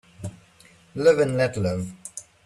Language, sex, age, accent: English, male, 40-49, Southern African (South Africa, Zimbabwe, Namibia)